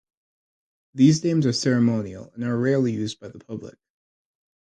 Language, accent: English, United States English